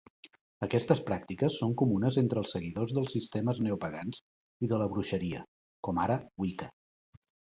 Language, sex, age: Catalan, male, 50-59